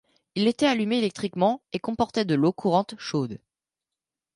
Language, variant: French, Français de métropole